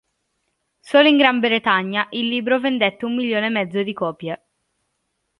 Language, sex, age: Italian, female, under 19